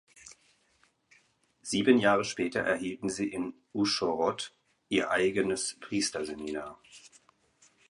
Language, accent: German, Deutschland Deutsch